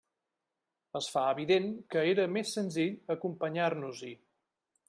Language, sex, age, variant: Catalan, male, 50-59, Central